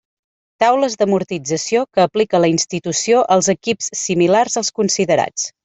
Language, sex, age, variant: Catalan, female, 30-39, Central